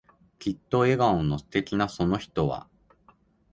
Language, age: Japanese, 40-49